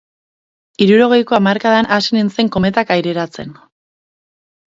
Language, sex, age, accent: Basque, female, 19-29, Mendebalekoa (Araba, Bizkaia, Gipuzkoako mendebaleko herri batzuk)